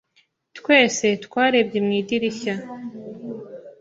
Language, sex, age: Kinyarwanda, female, 19-29